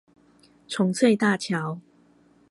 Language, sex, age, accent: Chinese, female, 40-49, 出生地：臺北市